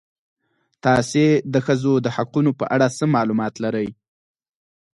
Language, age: Pashto, 19-29